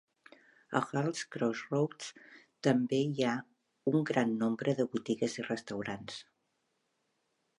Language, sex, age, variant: Catalan, female, 40-49, Central